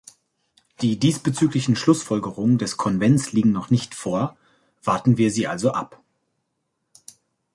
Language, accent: German, Deutschland Deutsch